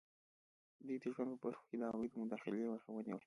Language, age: Pashto, 19-29